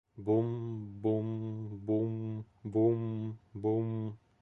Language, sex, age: Russian, male, 30-39